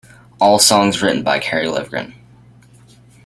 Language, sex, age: English, male, under 19